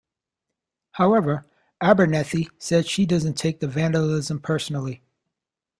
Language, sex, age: English, male, 40-49